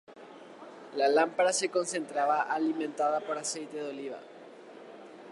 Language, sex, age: Spanish, male, under 19